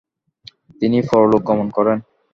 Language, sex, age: Bengali, male, 19-29